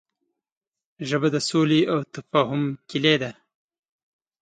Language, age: Pashto, 30-39